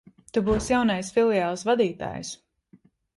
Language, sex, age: Latvian, female, 30-39